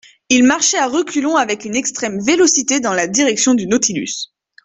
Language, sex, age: French, female, 19-29